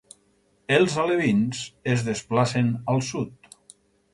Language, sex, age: Catalan, male, 60-69